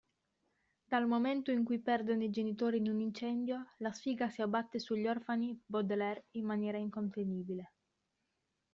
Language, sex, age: Italian, female, 19-29